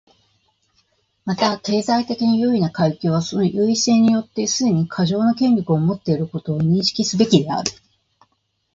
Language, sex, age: Japanese, female, 50-59